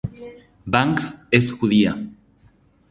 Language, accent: Spanish, Rioplatense: Argentina, Uruguay, este de Bolivia, Paraguay